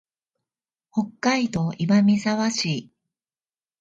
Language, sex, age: Japanese, female, 40-49